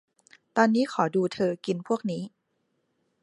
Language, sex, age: Thai, female, 30-39